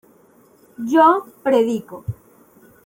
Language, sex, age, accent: Spanish, female, 19-29, México